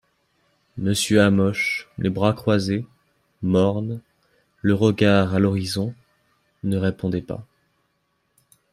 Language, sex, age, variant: French, male, 19-29, Français de métropole